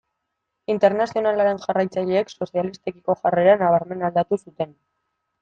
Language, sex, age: Basque, female, 19-29